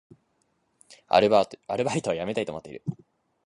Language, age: Japanese, 19-29